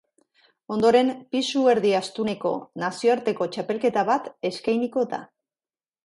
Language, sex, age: Basque, female, 50-59